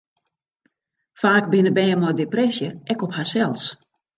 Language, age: Western Frisian, 60-69